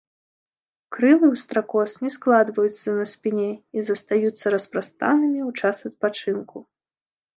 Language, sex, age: Belarusian, female, 19-29